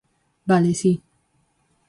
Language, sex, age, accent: Galician, female, 19-29, Oriental (común en zona oriental)